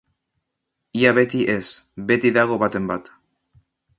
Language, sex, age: Basque, male, under 19